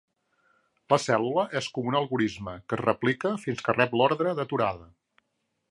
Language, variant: Catalan, Central